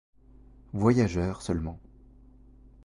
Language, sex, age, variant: French, male, 19-29, Français de métropole